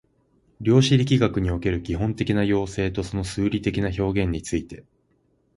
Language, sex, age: Japanese, male, 19-29